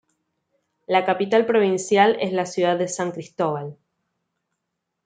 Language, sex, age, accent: Spanish, female, 19-29, Rioplatense: Argentina, Uruguay, este de Bolivia, Paraguay